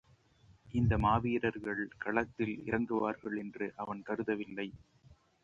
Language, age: Tamil, 30-39